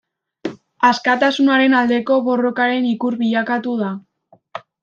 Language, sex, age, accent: Basque, female, under 19, Mendebalekoa (Araba, Bizkaia, Gipuzkoako mendebaleko herri batzuk)